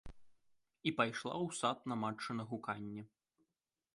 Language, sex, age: Belarusian, male, 19-29